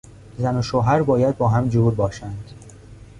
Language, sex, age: Persian, male, 19-29